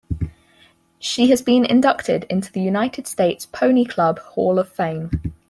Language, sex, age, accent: English, female, 19-29, England English; New Zealand English